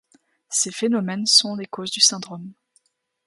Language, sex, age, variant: French, female, 19-29, Français d'Europe